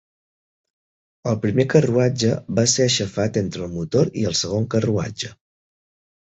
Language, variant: Catalan, Central